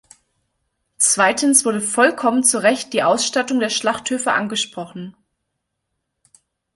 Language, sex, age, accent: German, female, 19-29, Deutschland Deutsch